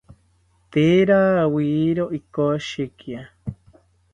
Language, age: South Ucayali Ashéninka, 30-39